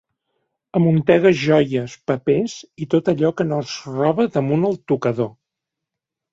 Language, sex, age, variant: Catalan, male, 60-69, Central